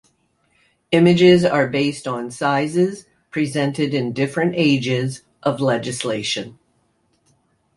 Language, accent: English, United States English